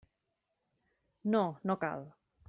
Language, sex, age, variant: Catalan, female, 40-49, Central